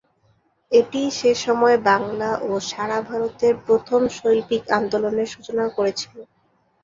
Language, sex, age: Bengali, female, 19-29